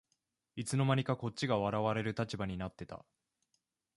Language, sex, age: Japanese, male, 19-29